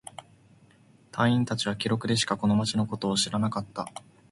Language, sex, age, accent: Japanese, male, 19-29, 標準語